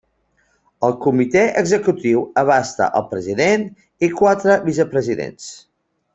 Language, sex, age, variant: Catalan, male, 40-49, Central